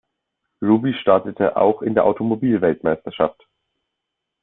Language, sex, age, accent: German, male, 19-29, Deutschland Deutsch